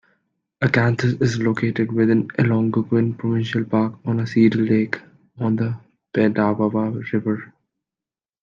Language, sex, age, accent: English, male, 19-29, United States English